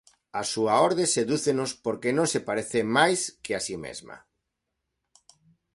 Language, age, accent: Galician, 40-49, Normativo (estándar)